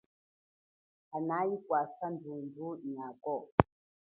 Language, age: Chokwe, 40-49